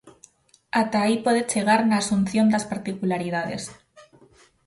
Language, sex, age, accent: Galician, female, 19-29, Normativo (estándar)